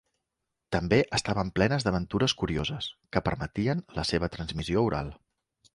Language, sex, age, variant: Catalan, male, 40-49, Central